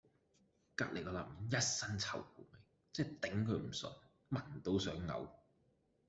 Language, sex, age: Cantonese, male, 19-29